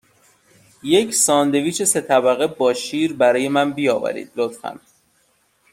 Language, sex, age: Persian, male, 19-29